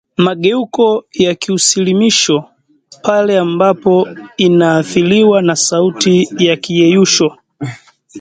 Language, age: Swahili, 19-29